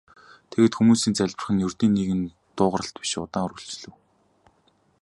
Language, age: Mongolian, 19-29